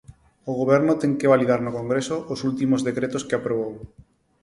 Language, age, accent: Galician, 30-39, Neofalante